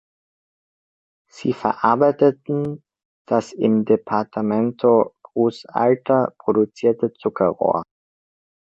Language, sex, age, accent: German, male, under 19, Österreichisches Deutsch